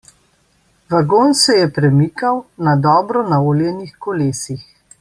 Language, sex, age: Slovenian, female, 50-59